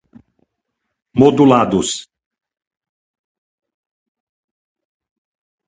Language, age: Portuguese, 60-69